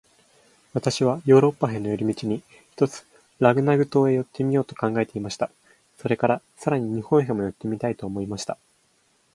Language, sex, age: Japanese, male, 19-29